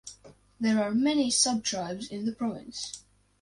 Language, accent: English, United States English